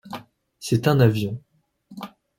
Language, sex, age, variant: French, male, 19-29, Français de métropole